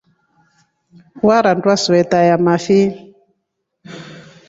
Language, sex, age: Rombo, female, 40-49